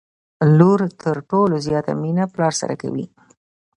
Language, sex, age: Pashto, female, 50-59